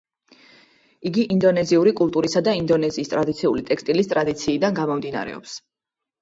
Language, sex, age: Georgian, female, 30-39